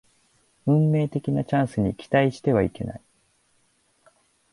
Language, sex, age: Japanese, male, 19-29